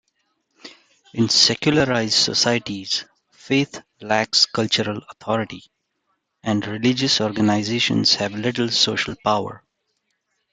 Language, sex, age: English, male, 40-49